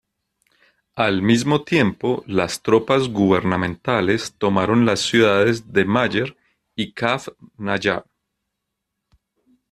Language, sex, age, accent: Spanish, male, 40-49, Andino-Pacífico: Colombia, Perú, Ecuador, oeste de Bolivia y Venezuela andina